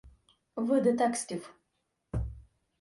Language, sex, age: Ukrainian, female, 30-39